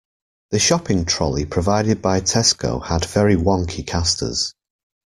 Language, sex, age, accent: English, male, 30-39, England English